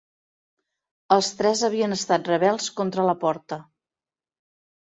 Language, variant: Catalan, Central